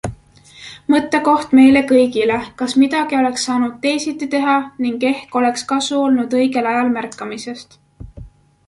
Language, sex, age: Estonian, male, 19-29